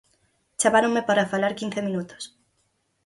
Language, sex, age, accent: Galician, female, 19-29, Normativo (estándar)